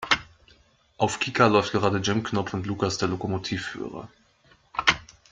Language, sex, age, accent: German, male, 19-29, Deutschland Deutsch